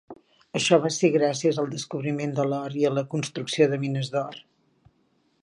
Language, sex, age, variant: Catalan, female, 60-69, Central